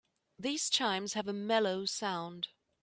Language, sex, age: English, female, 40-49